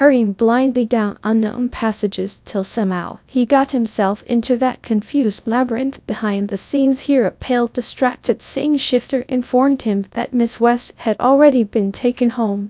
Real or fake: fake